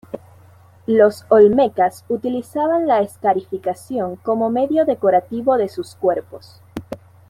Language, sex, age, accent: Spanish, female, 19-29, Caribe: Cuba, Venezuela, Puerto Rico, República Dominicana, Panamá, Colombia caribeña, México caribeño, Costa del golfo de México